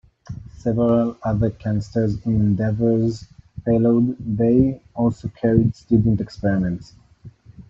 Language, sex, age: English, male, 19-29